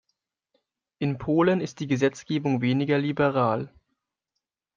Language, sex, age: German, male, under 19